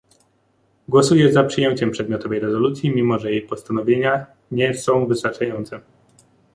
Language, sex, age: Polish, male, 19-29